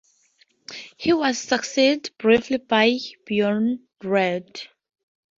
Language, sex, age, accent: English, female, 19-29, Southern African (South Africa, Zimbabwe, Namibia)